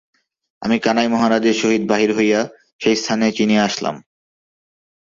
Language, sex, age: Bengali, male, 19-29